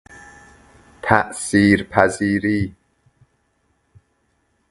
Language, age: Persian, 40-49